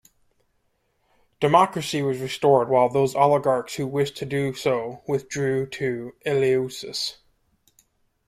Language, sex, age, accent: English, male, 30-39, United States English